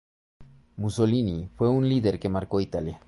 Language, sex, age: Spanish, male, 30-39